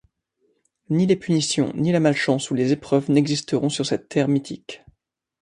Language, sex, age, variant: French, male, 19-29, Français de métropole